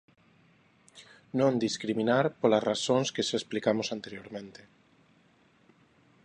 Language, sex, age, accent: Galician, male, 30-39, Neofalante